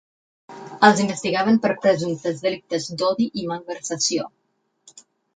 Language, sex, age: Catalan, female, 50-59